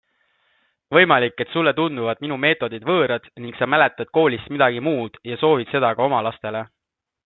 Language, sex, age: Estonian, male, 19-29